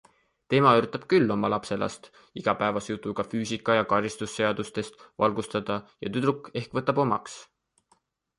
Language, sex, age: Estonian, male, 19-29